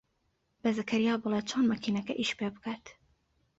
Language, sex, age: Central Kurdish, female, 19-29